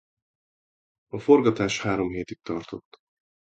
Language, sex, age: Hungarian, male, 40-49